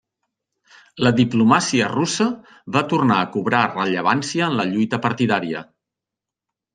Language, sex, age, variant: Catalan, male, 50-59, Central